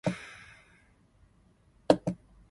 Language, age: English, under 19